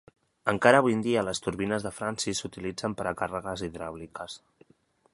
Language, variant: Catalan, Central